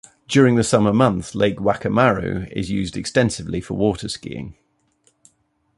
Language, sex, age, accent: English, male, 40-49, England English